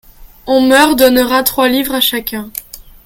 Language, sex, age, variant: French, male, under 19, Français de métropole